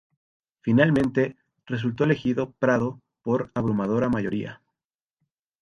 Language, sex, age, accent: Spanish, male, 19-29, México